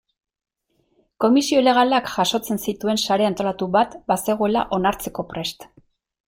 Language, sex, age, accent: Basque, female, 40-49, Erdialdekoa edo Nafarra (Gipuzkoa, Nafarroa)